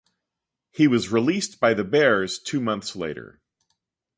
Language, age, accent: English, 50-59, United States English